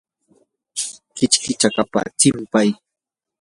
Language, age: Yanahuanca Pasco Quechua, 19-29